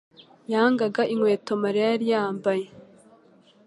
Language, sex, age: Kinyarwanda, female, 19-29